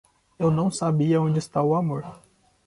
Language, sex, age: Portuguese, male, 19-29